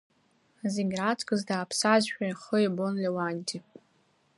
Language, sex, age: Abkhazian, female, under 19